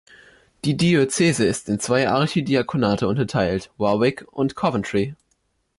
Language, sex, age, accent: German, male, under 19, Deutschland Deutsch